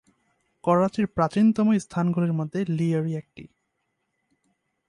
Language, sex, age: Bengali, male, 19-29